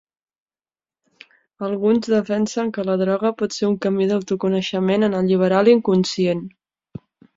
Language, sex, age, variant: Catalan, female, 40-49, Central